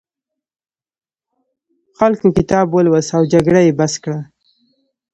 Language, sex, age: Pashto, female, 19-29